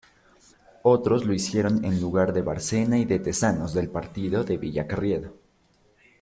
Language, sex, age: Spanish, male, 19-29